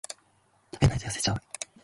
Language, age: Japanese, 19-29